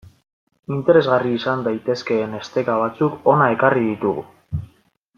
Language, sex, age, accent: Basque, male, 19-29, Mendebalekoa (Araba, Bizkaia, Gipuzkoako mendebaleko herri batzuk)